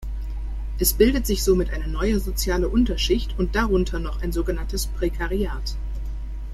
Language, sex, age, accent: German, female, 30-39, Deutschland Deutsch